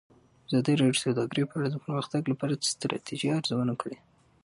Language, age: Pashto, 19-29